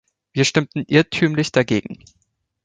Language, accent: German, Deutschland Deutsch